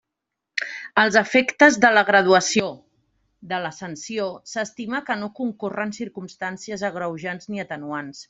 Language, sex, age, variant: Catalan, female, 40-49, Central